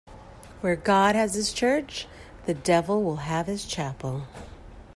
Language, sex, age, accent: English, female, 30-39, United States English